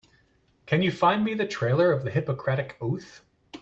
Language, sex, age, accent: English, male, 40-49, United States English